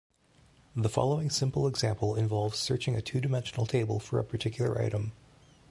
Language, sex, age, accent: English, male, 40-49, Canadian English